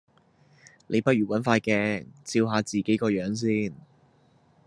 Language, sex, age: Cantonese, male, 19-29